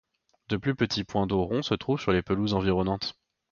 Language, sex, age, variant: French, male, 19-29, Français de métropole